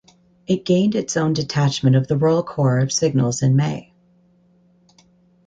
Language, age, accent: English, 40-49, United States English